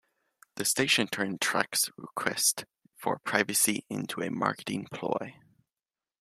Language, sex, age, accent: English, male, 19-29, United States English